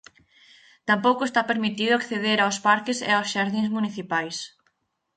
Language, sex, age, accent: Galician, female, 19-29, Atlántico (seseo e gheada)